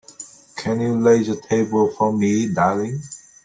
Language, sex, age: English, male, 40-49